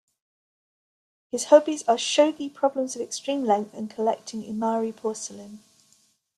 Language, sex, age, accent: English, female, 50-59, England English